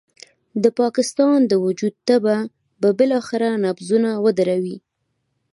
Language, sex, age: Pashto, female, 19-29